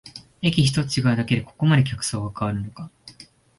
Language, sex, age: Japanese, male, 19-29